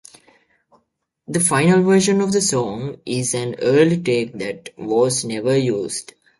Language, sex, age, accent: English, male, 19-29, United States English